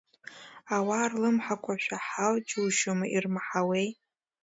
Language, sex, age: Abkhazian, female, under 19